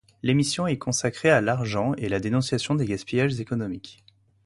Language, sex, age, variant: French, male, 19-29, Français de métropole